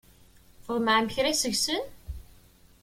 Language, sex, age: Kabyle, female, 19-29